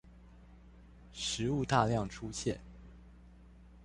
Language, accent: Chinese, 出生地：彰化縣